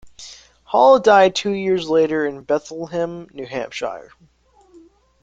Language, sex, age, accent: English, male, under 19, United States English